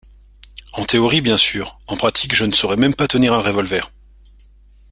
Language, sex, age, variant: French, male, 40-49, Français de métropole